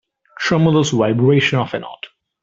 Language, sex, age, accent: English, male, 19-29, India and South Asia (India, Pakistan, Sri Lanka)